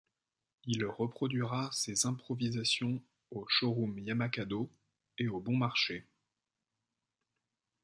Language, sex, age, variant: French, male, 19-29, Français de métropole